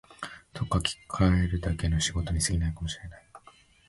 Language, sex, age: Japanese, male, 19-29